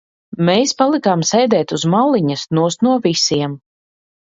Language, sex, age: Latvian, female, 40-49